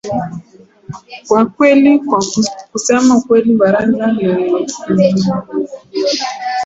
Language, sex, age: Swahili, female, 19-29